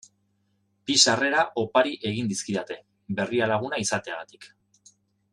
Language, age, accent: Basque, 40-49, Erdialdekoa edo Nafarra (Gipuzkoa, Nafarroa)